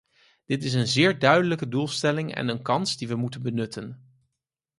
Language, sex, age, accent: Dutch, male, 30-39, Nederlands Nederlands